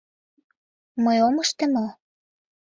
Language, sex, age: Mari, female, 19-29